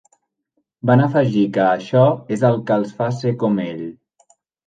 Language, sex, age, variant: Catalan, male, 19-29, Central